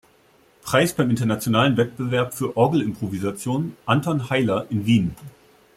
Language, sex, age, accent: German, male, 30-39, Deutschland Deutsch